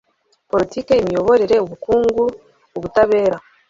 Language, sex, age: Kinyarwanda, female, 30-39